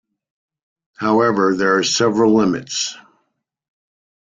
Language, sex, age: English, male, 60-69